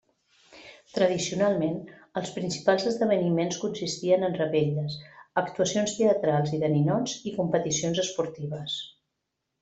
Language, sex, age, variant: Catalan, female, 40-49, Central